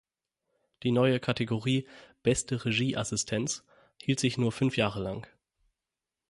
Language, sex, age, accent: German, male, 19-29, Deutschland Deutsch